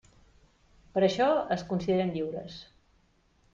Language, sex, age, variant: Catalan, female, 30-39, Nord-Occidental